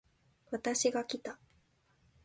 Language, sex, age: Japanese, female, 19-29